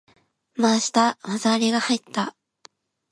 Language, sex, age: Japanese, female, under 19